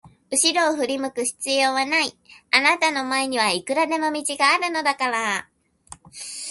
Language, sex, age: Japanese, female, 19-29